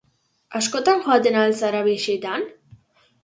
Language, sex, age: Basque, female, under 19